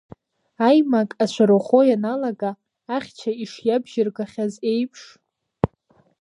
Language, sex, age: Abkhazian, female, 19-29